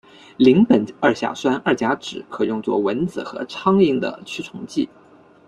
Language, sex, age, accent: Chinese, male, 19-29, 出生地：广东省